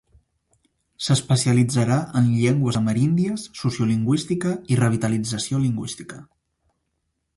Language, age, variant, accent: Catalan, under 19, Central, central